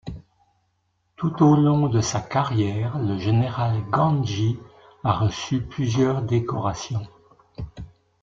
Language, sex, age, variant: French, male, 60-69, Français de métropole